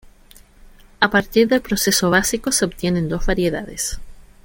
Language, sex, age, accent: Spanish, female, 19-29, Chileno: Chile, Cuyo